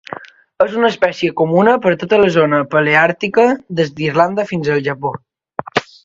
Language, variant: Catalan, Balear